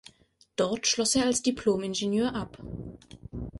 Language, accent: German, Deutschland Deutsch